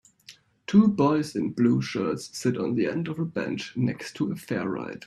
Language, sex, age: English, male, 19-29